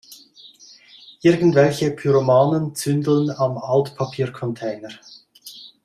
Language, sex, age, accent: German, male, 50-59, Schweizerdeutsch